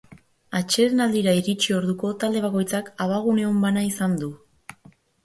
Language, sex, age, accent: Basque, female, 19-29, Erdialdekoa edo Nafarra (Gipuzkoa, Nafarroa)